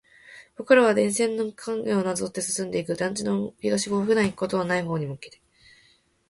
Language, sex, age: Japanese, female, 19-29